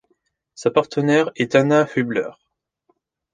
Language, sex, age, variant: French, male, 19-29, Français de métropole